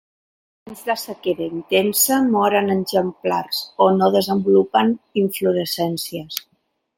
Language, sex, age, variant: Catalan, female, 50-59, Central